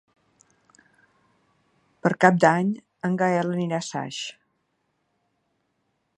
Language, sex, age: Catalan, female, 60-69